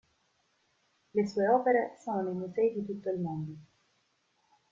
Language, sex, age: Italian, female, 19-29